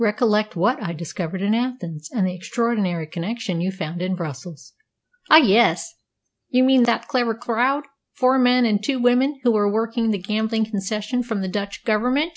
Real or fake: real